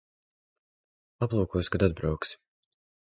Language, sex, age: Latvian, male, 19-29